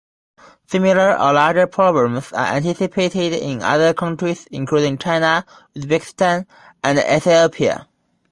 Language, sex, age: English, male, 19-29